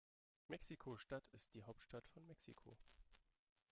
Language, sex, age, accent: German, male, 30-39, Deutschland Deutsch